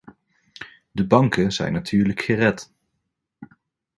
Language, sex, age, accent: Dutch, male, 30-39, Nederlands Nederlands